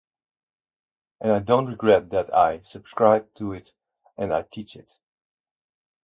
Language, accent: English, United States English